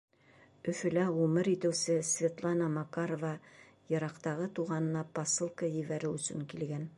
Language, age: Bashkir, 60-69